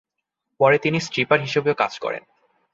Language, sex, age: Bengali, male, 19-29